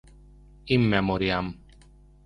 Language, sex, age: Hungarian, male, 30-39